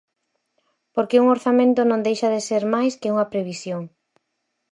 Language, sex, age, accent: Galician, female, 30-39, Normativo (estándar)